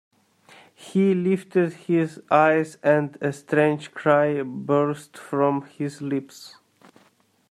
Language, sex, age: English, male, 19-29